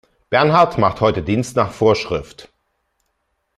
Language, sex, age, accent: German, male, 50-59, Deutschland Deutsch